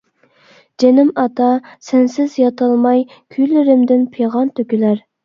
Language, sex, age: Uyghur, female, 19-29